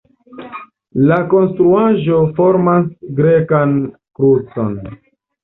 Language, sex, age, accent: Esperanto, male, 19-29, Internacia